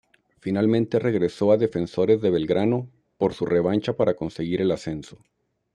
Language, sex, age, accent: Spanish, male, 40-49, México